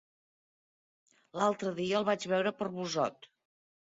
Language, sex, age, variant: Catalan, female, 60-69, Central